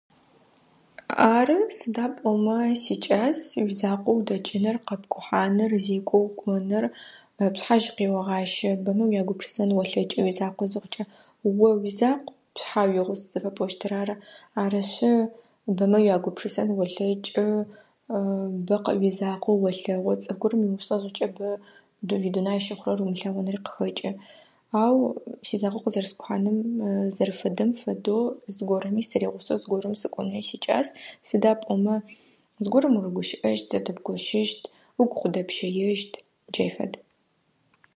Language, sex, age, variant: Adyghe, female, 19-29, Адыгабзэ (Кирил, пстэумэ зэдыряе)